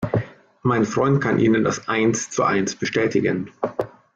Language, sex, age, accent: German, male, 30-39, Deutschland Deutsch